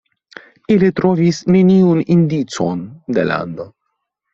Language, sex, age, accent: Esperanto, male, under 19, Internacia